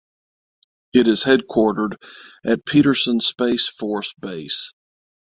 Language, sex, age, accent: English, male, 50-59, United States English; southern United States